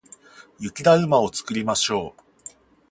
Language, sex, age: Japanese, male, 40-49